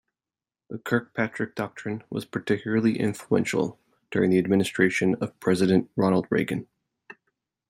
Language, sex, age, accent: English, male, 30-39, United States English